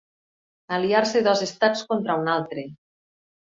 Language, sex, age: Catalan, female, 50-59